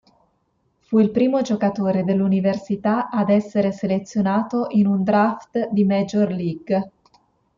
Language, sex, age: Italian, female, 19-29